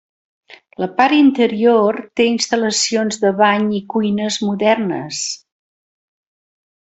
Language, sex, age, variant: Catalan, female, 60-69, Central